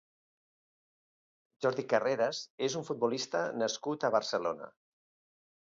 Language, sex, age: Catalan, male, 40-49